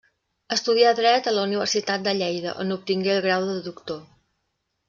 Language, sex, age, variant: Catalan, female, 50-59, Central